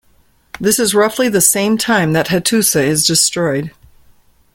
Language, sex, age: English, female, 50-59